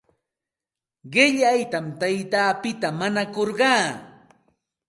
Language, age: Santa Ana de Tusi Pasco Quechua, 40-49